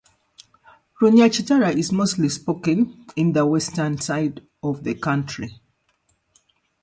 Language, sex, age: English, female, 40-49